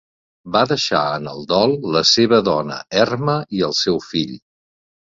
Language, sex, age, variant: Catalan, male, 50-59, Nord-Occidental